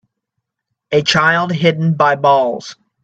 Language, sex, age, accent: English, male, 19-29, United States English